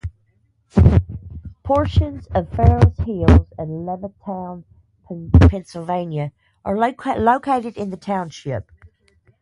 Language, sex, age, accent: English, female, 40-49, United States English